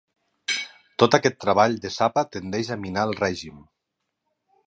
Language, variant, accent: Catalan, Nord-Occidental, Lleidatà